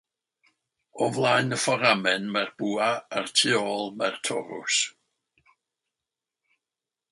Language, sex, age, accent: Welsh, male, 70-79, Y Deyrnas Unedig Cymraeg